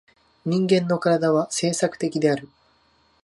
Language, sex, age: Japanese, male, 19-29